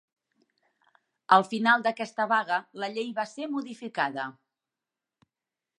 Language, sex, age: Catalan, female, 40-49